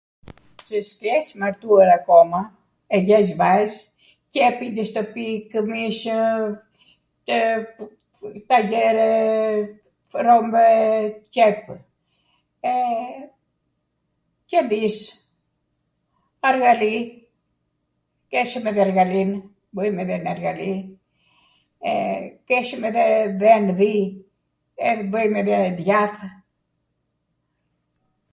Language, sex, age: Arvanitika Albanian, female, 70-79